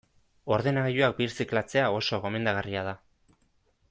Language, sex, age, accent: Basque, male, 19-29, Erdialdekoa edo Nafarra (Gipuzkoa, Nafarroa)